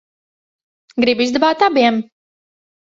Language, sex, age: Latvian, female, 30-39